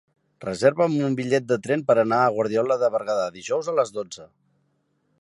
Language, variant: Catalan, Central